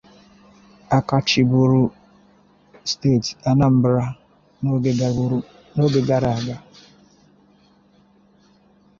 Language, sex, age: Igbo, male, 30-39